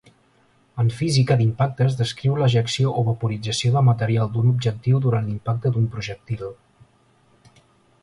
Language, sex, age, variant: Catalan, male, 19-29, Central